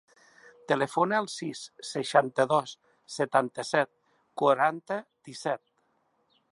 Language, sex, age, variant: Catalan, male, 60-69, Central